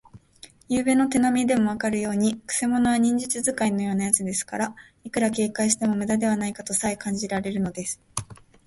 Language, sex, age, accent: Japanese, female, 19-29, 標準語